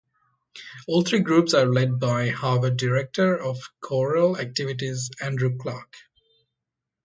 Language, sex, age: English, male, 30-39